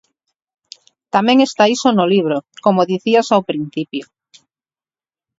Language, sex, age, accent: Galician, female, 40-49, Normativo (estándar)